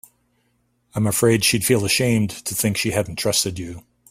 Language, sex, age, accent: English, male, 60-69, United States English